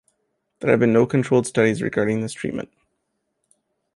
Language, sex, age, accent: English, male, 19-29, United States English